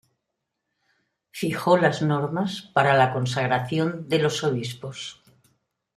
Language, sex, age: Spanish, female, 70-79